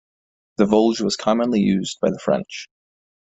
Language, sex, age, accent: English, male, 19-29, United States English